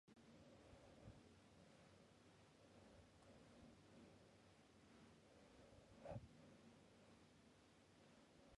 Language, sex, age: English, female, 19-29